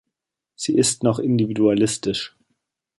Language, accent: German, Deutschland Deutsch